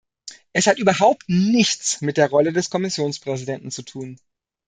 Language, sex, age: German, male, 30-39